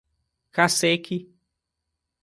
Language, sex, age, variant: Portuguese, male, 30-39, Portuguese (Brasil)